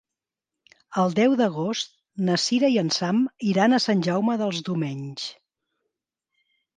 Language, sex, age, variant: Catalan, female, 50-59, Central